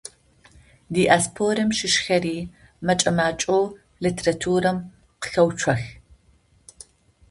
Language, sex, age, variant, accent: Adyghe, female, 50-59, Адыгабзэ (Кирил, пстэумэ зэдыряе), Бжъэдыгъу (Bjeduğ)